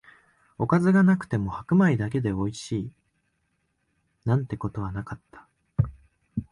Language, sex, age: Japanese, male, 19-29